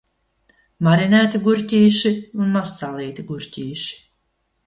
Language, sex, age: Latvian, female, 60-69